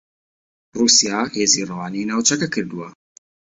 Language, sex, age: Central Kurdish, male, 19-29